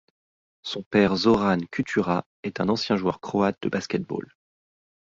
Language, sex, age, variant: French, male, 30-39, Français de métropole